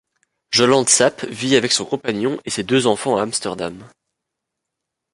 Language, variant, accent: French, Français d'Europe, Français de Belgique